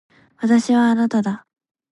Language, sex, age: Japanese, female, 19-29